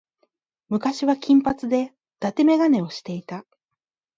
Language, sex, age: Japanese, female, 30-39